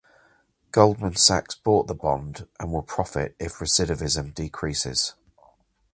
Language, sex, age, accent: English, male, 40-49, England English